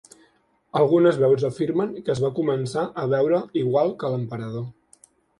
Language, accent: Catalan, central; septentrional